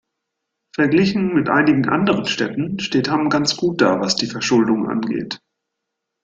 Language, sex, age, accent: German, male, 30-39, Deutschland Deutsch